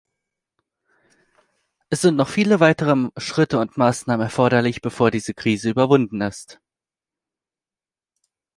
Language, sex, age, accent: German, male, 19-29, Deutschland Deutsch